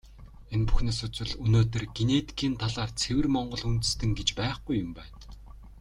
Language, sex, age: Mongolian, male, 19-29